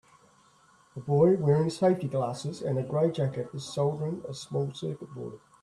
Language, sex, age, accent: English, male, 60-69, Australian English